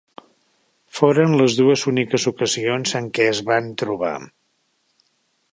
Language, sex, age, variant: Catalan, male, 60-69, Central